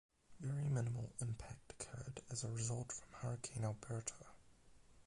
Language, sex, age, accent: English, male, under 19, Australian English; England English; New Zealand English